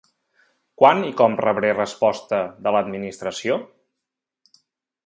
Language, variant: Catalan, Septentrional